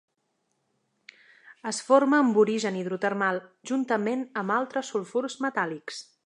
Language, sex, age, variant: Catalan, female, 30-39, Central